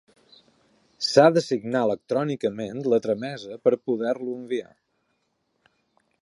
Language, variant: Catalan, Balear